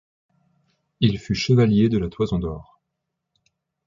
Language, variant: French, Français de métropole